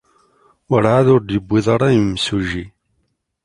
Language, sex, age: Kabyle, male, 30-39